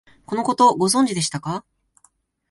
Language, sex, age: Japanese, male, 19-29